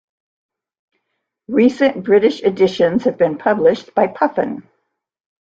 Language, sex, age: English, female, 60-69